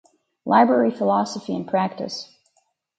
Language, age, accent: English, 19-29, Canadian English